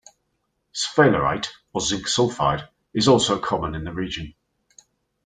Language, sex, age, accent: English, male, 40-49, England English